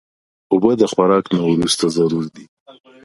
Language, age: Pashto, 19-29